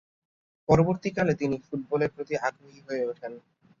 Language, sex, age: Bengali, male, under 19